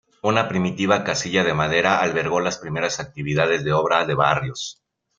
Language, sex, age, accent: Spanish, male, 50-59, México